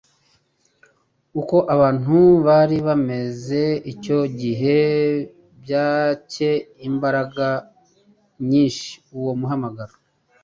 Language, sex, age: Kinyarwanda, male, 30-39